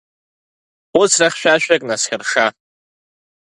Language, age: Abkhazian, under 19